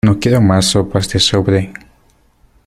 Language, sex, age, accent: Spanish, male, 19-29, Andino-Pacífico: Colombia, Perú, Ecuador, oeste de Bolivia y Venezuela andina